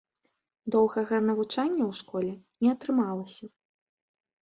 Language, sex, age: Belarusian, female, 19-29